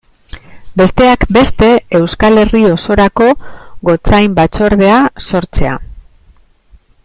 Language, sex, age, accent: Basque, female, 40-49, Mendebalekoa (Araba, Bizkaia, Gipuzkoako mendebaleko herri batzuk)